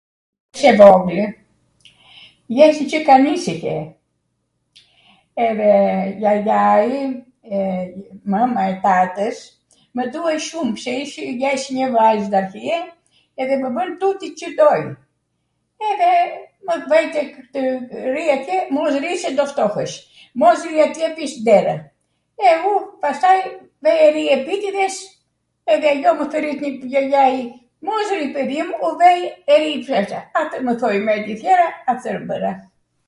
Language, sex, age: Arvanitika Albanian, female, 70-79